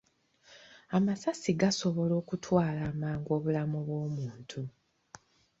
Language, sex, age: Ganda, female, 30-39